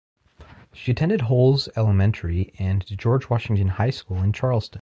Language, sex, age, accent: English, male, 19-29, United States English